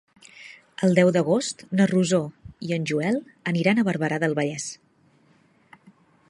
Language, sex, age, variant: Catalan, female, 30-39, Central